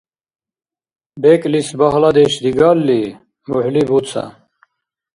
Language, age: Dargwa, 50-59